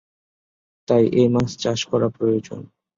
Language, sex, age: Bengali, male, 19-29